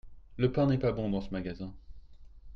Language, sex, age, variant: French, male, 30-39, Français de métropole